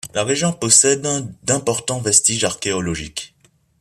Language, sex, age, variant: French, male, under 19, Français des départements et régions d'outre-mer